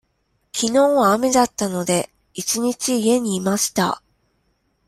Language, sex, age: Japanese, female, 19-29